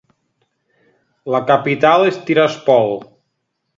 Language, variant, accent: Catalan, Nord-Occidental, nord-occidental